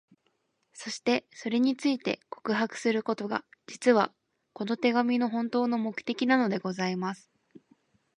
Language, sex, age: Japanese, female, 19-29